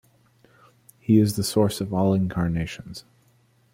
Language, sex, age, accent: English, male, 19-29, United States English